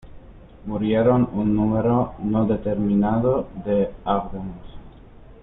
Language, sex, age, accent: Spanish, male, 30-39, España: Norte peninsular (Asturias, Castilla y León, Cantabria, País Vasco, Navarra, Aragón, La Rioja, Guadalajara, Cuenca)